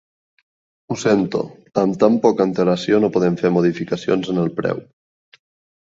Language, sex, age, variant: Catalan, male, 19-29, Nord-Occidental